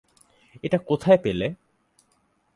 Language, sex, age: Bengali, male, 19-29